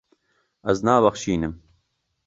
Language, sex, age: Kurdish, male, 19-29